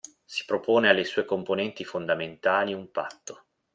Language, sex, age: Italian, male, 30-39